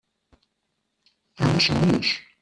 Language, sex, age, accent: German, male, 30-39, Deutschland Deutsch